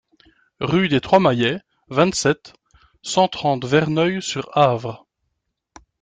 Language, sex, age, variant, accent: French, male, 30-39, Français d'Europe, Français de Belgique